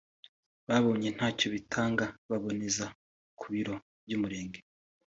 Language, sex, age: Kinyarwanda, male, 19-29